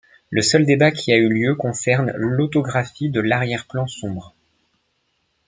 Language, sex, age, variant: French, male, 19-29, Français de métropole